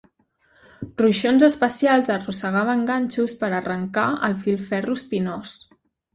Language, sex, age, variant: Catalan, female, 19-29, Central